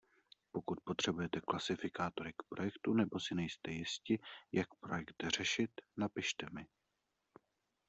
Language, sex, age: Czech, male, 30-39